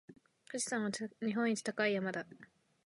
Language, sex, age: Japanese, female, under 19